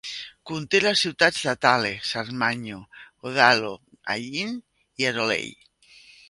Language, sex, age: Catalan, female, 50-59